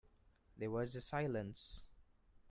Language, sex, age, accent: English, male, 19-29, India and South Asia (India, Pakistan, Sri Lanka)